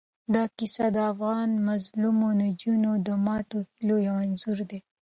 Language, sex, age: Pashto, female, 19-29